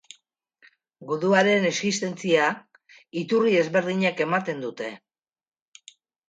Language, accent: Basque, Mendebalekoa (Araba, Bizkaia, Gipuzkoako mendebaleko herri batzuk)